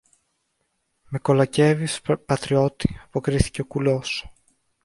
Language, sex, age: Greek, male, under 19